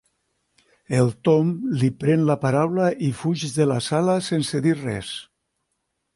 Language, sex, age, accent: Catalan, male, 60-69, valencià